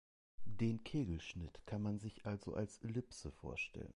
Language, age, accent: German, under 19, Deutschland Deutsch